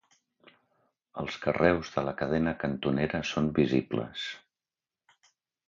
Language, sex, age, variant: Catalan, male, 50-59, Central